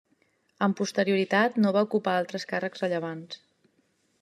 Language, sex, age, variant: Catalan, female, 30-39, Central